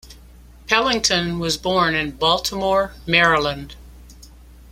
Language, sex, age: English, female, 70-79